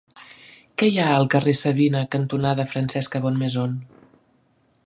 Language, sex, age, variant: Catalan, female, 40-49, Central